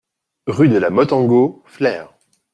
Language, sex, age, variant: French, male, 40-49, Français de métropole